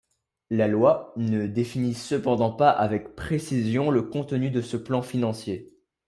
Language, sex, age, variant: French, male, under 19, Français de métropole